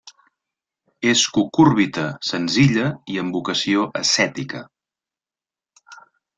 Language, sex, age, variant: Catalan, male, 40-49, Central